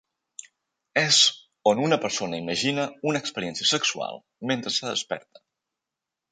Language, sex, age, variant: Catalan, male, 19-29, Balear